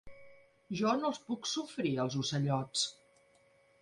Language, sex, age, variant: Catalan, female, 50-59, Central